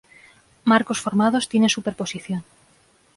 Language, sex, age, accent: Spanish, female, 30-39, España: Centro-Sur peninsular (Madrid, Toledo, Castilla-La Mancha)